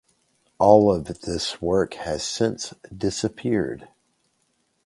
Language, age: English, 50-59